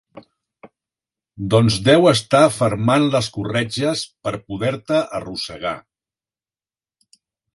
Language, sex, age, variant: Catalan, male, 70-79, Septentrional